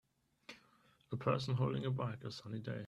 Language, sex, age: English, male, 19-29